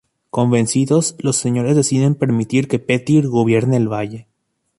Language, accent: Spanish, México